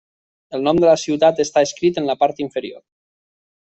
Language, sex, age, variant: Catalan, male, 19-29, Nord-Occidental